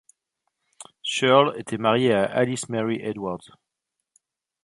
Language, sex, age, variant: French, male, 40-49, Français de métropole